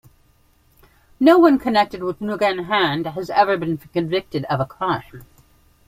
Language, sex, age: English, female, 60-69